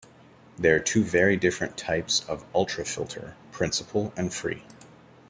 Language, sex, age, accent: English, male, 30-39, Canadian English